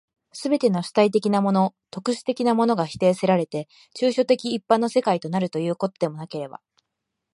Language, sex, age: Japanese, female, 19-29